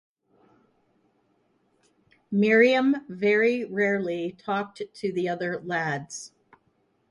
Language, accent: English, United States English